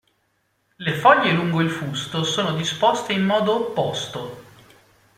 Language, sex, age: Italian, male, 40-49